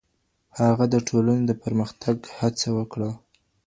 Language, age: Pashto, 19-29